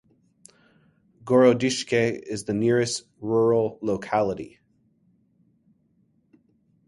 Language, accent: English, United States English; Midwestern